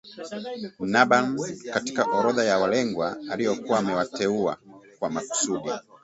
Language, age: Swahili, 30-39